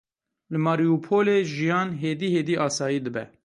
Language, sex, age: Kurdish, male, 30-39